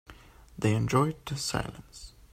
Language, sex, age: English, male, 19-29